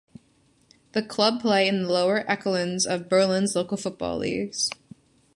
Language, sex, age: English, female, 19-29